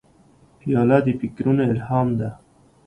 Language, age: Pashto, 30-39